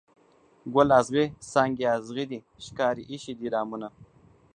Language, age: Pashto, under 19